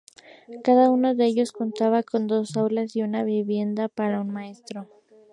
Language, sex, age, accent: Spanish, female, 19-29, México